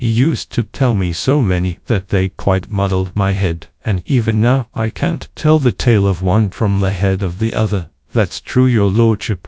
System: TTS, GradTTS